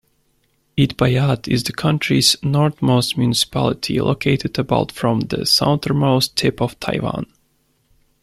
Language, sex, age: English, male, 19-29